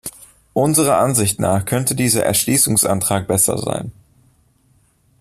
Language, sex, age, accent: German, male, 19-29, Deutschland Deutsch